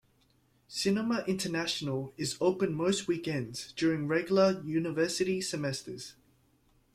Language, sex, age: English, male, 19-29